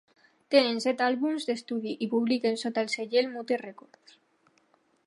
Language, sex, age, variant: Catalan, female, under 19, Alacantí